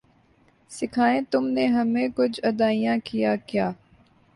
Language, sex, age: Urdu, male, 19-29